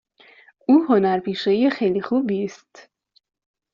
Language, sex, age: Persian, female, 19-29